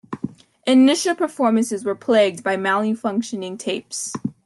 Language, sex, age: English, female, under 19